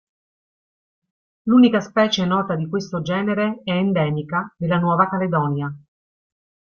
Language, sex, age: Italian, female, 40-49